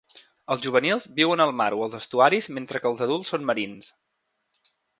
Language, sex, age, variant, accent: Catalan, male, 30-39, Central, central